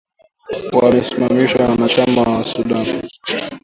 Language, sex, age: Swahili, male, under 19